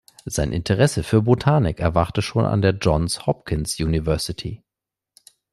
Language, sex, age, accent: German, male, 19-29, Deutschland Deutsch